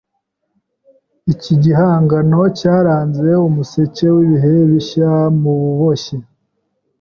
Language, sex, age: Kinyarwanda, male, 19-29